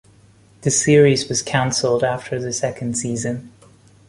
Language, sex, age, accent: English, male, 30-39, India and South Asia (India, Pakistan, Sri Lanka)